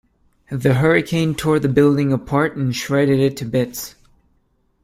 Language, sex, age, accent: English, male, 19-29, United States English